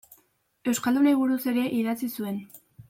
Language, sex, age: Basque, female, under 19